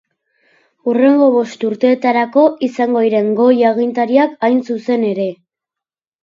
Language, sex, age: Basque, female, 40-49